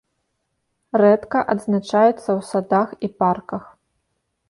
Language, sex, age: Belarusian, female, 30-39